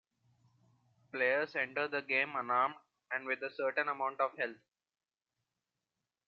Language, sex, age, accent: English, male, 19-29, India and South Asia (India, Pakistan, Sri Lanka)